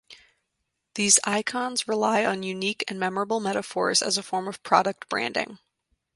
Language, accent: English, United States English